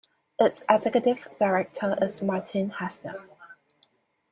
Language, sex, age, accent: English, female, 19-29, Singaporean English